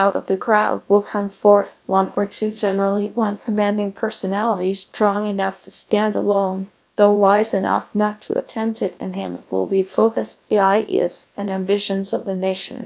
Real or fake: fake